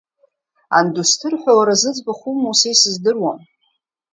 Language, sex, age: Abkhazian, female, 30-39